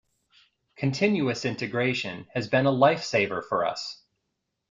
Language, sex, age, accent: English, male, 30-39, United States English